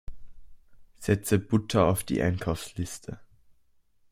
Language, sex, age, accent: German, male, under 19, Österreichisches Deutsch